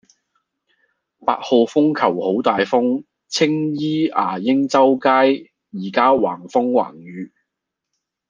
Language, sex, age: Cantonese, male, 19-29